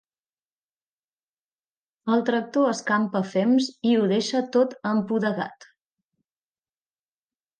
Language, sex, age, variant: Catalan, female, 30-39, Nord-Occidental